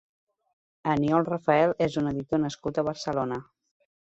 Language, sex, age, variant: Catalan, female, 30-39, Central